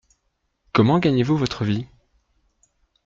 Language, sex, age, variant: French, male, 30-39, Français de métropole